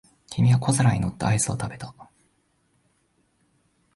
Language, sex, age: Japanese, male, 19-29